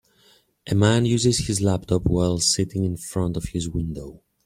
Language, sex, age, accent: English, male, 40-49, United States English